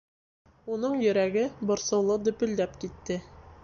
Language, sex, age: Bashkir, female, 19-29